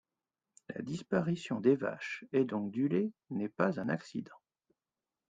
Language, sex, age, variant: French, male, 30-39, Français de métropole